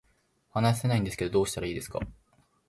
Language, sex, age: Japanese, male, 19-29